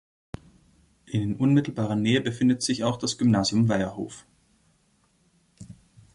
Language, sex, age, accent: German, male, 30-39, Österreichisches Deutsch